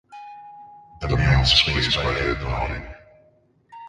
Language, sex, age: English, male, 40-49